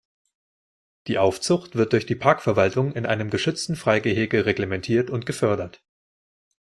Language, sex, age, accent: German, male, 30-39, Deutschland Deutsch